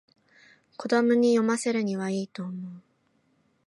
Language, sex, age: Japanese, female, 19-29